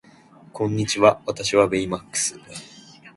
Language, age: Japanese, under 19